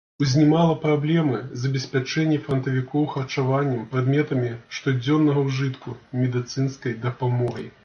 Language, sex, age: Belarusian, male, 30-39